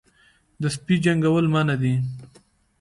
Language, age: Pashto, 19-29